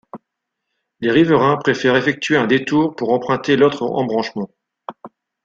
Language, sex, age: French, male, 40-49